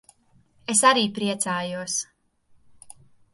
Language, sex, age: Latvian, female, 19-29